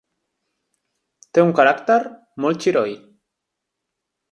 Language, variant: Catalan, Central